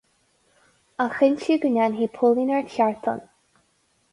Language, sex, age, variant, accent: Irish, female, 19-29, Gaeilge Uladh, Cainteoir líofa, ní ó dhúchas